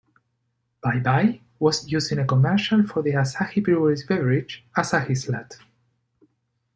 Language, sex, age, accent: English, male, 40-49, United States English